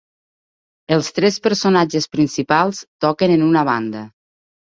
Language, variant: Catalan, Nord-Occidental